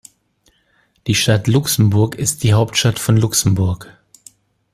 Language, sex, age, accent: German, male, 40-49, Deutschland Deutsch